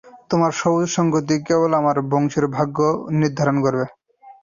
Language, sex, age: Bengali, male, 19-29